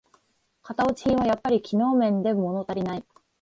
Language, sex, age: Japanese, female, 19-29